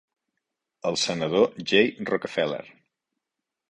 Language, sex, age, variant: Catalan, male, 40-49, Central